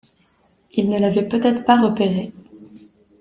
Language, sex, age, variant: French, female, 19-29, Français de métropole